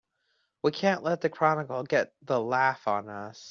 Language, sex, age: English, male, 19-29